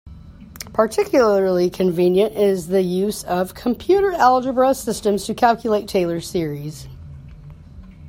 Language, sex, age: English, female, 40-49